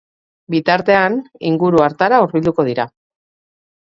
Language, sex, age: Basque, female, 40-49